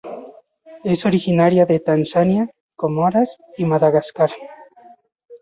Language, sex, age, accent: Spanish, male, 30-39, México